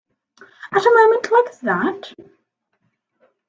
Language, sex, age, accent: English, male, under 19, England English